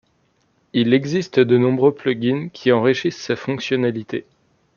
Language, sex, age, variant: French, male, 19-29, Français de métropole